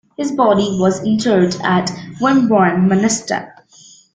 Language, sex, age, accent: English, female, under 19, United States English